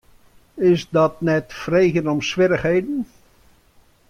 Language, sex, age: Western Frisian, male, 60-69